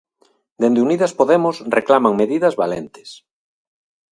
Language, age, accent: Galician, 40-49, Normativo (estándar)